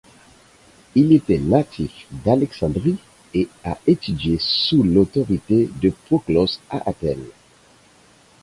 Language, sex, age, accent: French, male, 40-49, Français d’Haïti